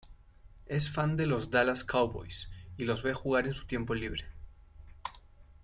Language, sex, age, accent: Spanish, male, 19-29, Andino-Pacífico: Colombia, Perú, Ecuador, oeste de Bolivia y Venezuela andina